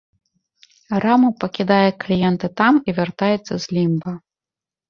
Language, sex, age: Belarusian, female, 30-39